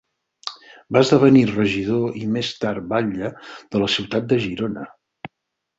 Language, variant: Catalan, Central